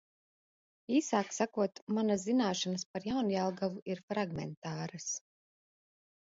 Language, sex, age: Latvian, female, 40-49